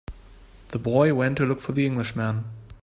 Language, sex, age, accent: English, male, 19-29, United States English